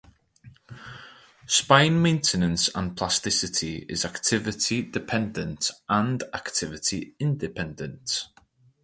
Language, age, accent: English, 30-39, Welsh English